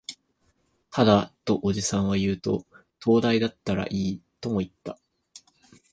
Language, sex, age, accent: Japanese, male, 19-29, 標準語